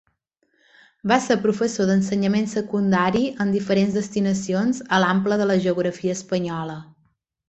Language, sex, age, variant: Catalan, female, 40-49, Balear